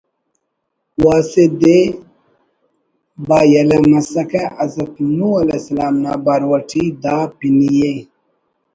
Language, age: Brahui, 30-39